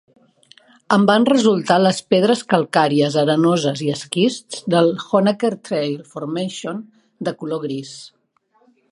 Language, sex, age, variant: Catalan, female, 50-59, Central